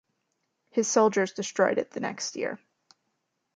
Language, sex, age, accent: English, female, 19-29, United States English